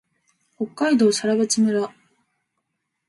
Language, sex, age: Japanese, female, 19-29